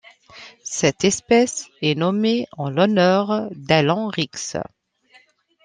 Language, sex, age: French, female, 40-49